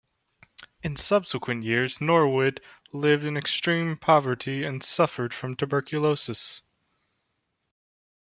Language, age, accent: English, 19-29, United States English